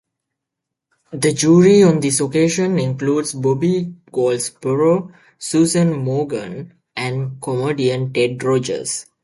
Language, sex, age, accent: English, male, 19-29, United States English